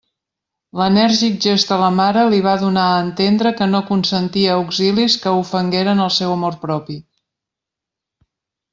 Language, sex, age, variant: Catalan, female, 50-59, Central